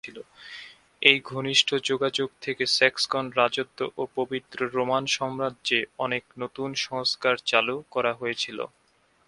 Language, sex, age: Bengali, male, 19-29